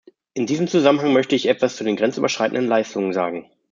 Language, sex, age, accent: German, male, 30-39, Deutschland Deutsch